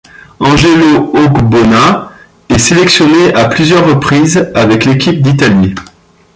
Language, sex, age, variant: French, male, 30-39, Français de métropole